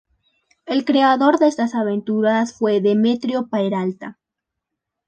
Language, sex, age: Spanish, female, 19-29